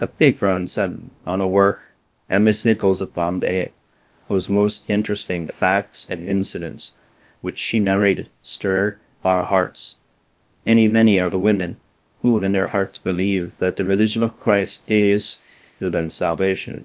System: TTS, VITS